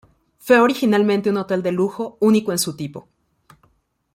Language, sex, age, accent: Spanish, female, 40-49, México